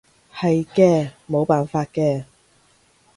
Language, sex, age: Cantonese, female, 30-39